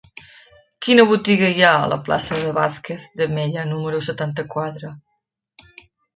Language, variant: Catalan, Central